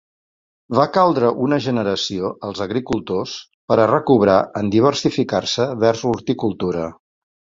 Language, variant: Catalan, Central